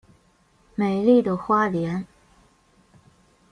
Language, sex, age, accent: Chinese, female, 19-29, 出生地：黑龙江省